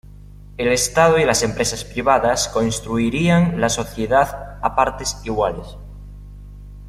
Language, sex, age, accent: Spanish, male, 19-29, España: Norte peninsular (Asturias, Castilla y León, Cantabria, País Vasco, Navarra, Aragón, La Rioja, Guadalajara, Cuenca)